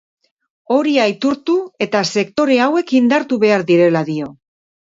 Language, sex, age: Basque, female, 40-49